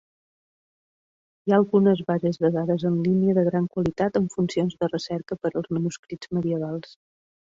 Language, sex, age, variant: Catalan, female, 40-49, Septentrional